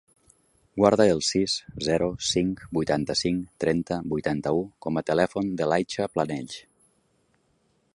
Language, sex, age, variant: Catalan, male, 40-49, Nord-Occidental